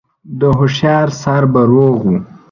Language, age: Pashto, under 19